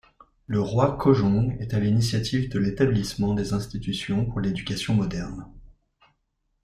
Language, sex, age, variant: French, male, 30-39, Français de métropole